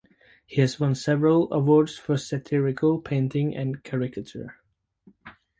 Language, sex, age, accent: English, male, under 19, United States English